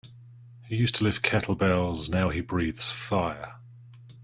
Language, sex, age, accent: English, male, 30-39, England English